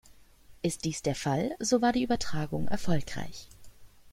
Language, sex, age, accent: German, female, 30-39, Deutschland Deutsch